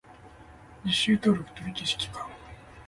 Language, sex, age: Japanese, male, 30-39